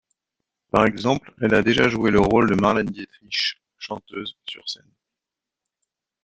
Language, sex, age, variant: French, male, 40-49, Français de métropole